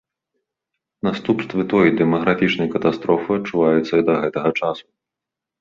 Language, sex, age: Belarusian, male, 30-39